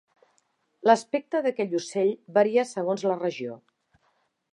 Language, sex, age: Catalan, female, 50-59